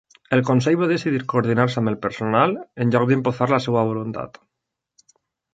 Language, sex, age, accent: Catalan, male, 19-29, valencià